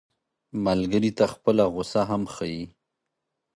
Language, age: Pashto, 30-39